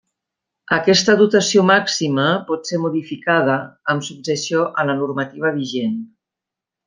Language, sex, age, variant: Catalan, female, 50-59, Central